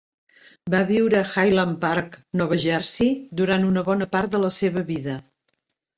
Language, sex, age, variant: Catalan, female, 70-79, Central